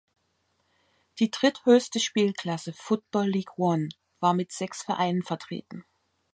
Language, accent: German, Deutschland Deutsch